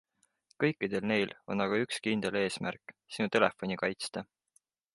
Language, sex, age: Estonian, male, 19-29